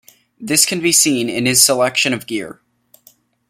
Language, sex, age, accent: English, male, under 19, United States English